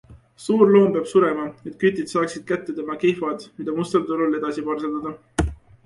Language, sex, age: Estonian, male, 19-29